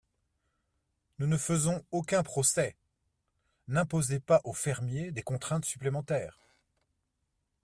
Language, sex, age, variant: French, male, 50-59, Français de métropole